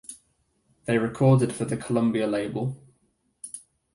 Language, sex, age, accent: English, male, 19-29, England English